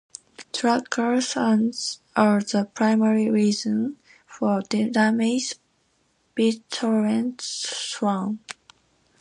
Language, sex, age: English, female, 19-29